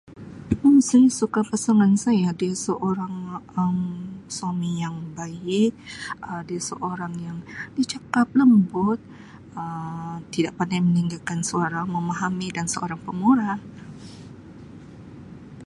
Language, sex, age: Sabah Malay, female, 40-49